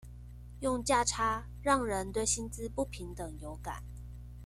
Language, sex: Chinese, female